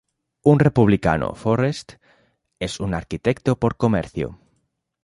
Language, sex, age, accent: Spanish, male, 19-29, España: Norte peninsular (Asturias, Castilla y León, Cantabria, País Vasco, Navarra, Aragón, La Rioja, Guadalajara, Cuenca)